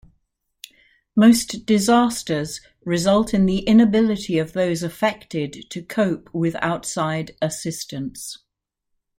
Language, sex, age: English, female, 60-69